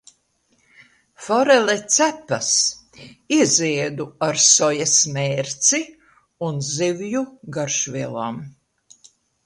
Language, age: Latvian, 80-89